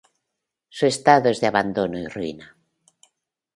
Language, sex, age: Spanish, female, 60-69